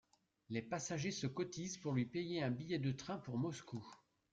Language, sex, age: French, male, 40-49